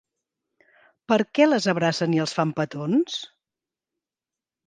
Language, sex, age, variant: Catalan, female, 50-59, Central